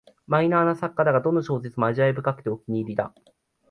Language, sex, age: Japanese, male, 19-29